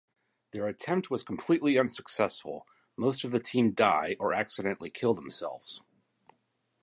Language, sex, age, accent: English, male, 50-59, United States English